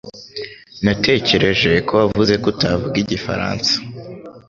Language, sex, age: Kinyarwanda, male, under 19